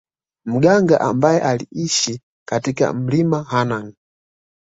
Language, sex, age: Swahili, male, 19-29